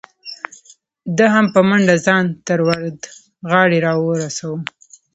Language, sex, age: Pashto, female, 19-29